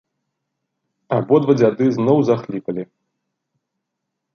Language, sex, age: Belarusian, male, 30-39